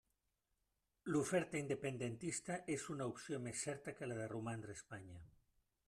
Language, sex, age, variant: Catalan, male, 60-69, Central